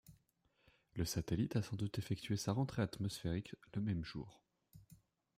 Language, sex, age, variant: French, male, 19-29, Français de métropole